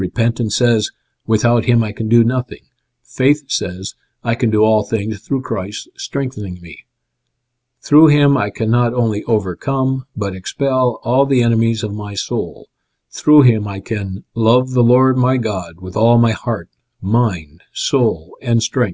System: none